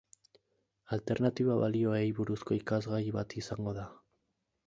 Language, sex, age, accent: Basque, male, 19-29, Mendebalekoa (Araba, Bizkaia, Gipuzkoako mendebaleko herri batzuk)